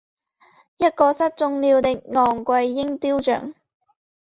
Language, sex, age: Chinese, female, 19-29